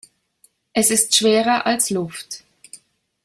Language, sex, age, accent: German, female, 50-59, Deutschland Deutsch